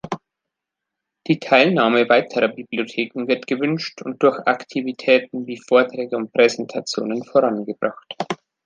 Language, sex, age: German, male, 40-49